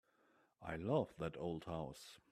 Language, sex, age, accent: English, male, 30-39, England English